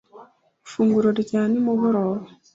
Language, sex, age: Kinyarwanda, female, 19-29